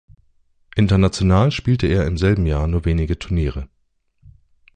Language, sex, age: German, male, 30-39